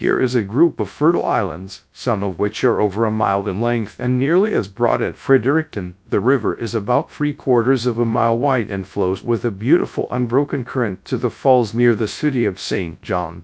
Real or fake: fake